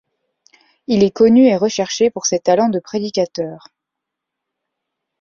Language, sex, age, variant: French, female, 19-29, Français de métropole